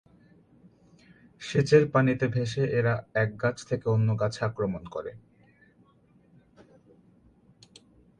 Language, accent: Bengali, প্রমিত